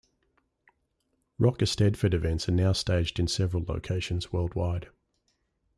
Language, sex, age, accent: English, male, 40-49, Australian English